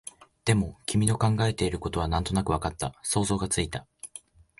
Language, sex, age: Japanese, male, under 19